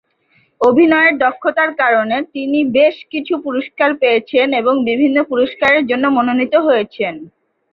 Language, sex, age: Bengali, male, 30-39